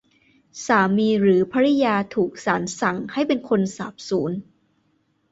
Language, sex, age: Thai, female, 19-29